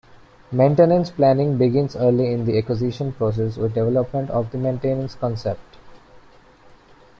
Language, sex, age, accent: English, male, 19-29, India and South Asia (India, Pakistan, Sri Lanka)